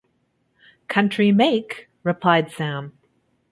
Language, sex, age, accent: English, female, 30-39, Canadian English